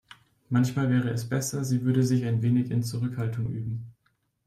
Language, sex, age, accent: German, male, 19-29, Deutschland Deutsch